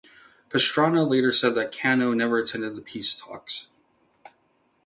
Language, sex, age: English, male, 19-29